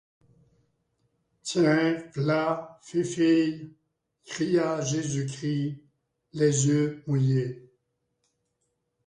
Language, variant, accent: French, Français d'Amérique du Nord, Français du Canada